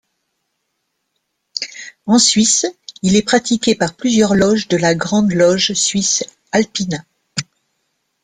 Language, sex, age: French, female, 50-59